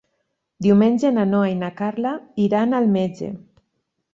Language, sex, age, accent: Catalan, female, 50-59, valencià